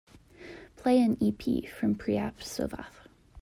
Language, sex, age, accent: English, female, 30-39, United States English